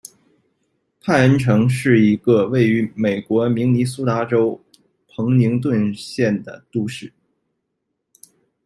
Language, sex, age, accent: Chinese, male, 19-29, 出生地：吉林省